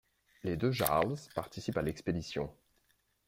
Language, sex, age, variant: French, male, 30-39, Français de métropole